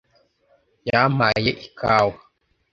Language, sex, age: Kinyarwanda, male, under 19